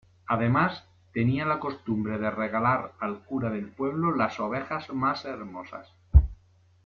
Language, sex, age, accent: Spanish, male, 40-49, España: Sur peninsular (Andalucia, Extremadura, Murcia)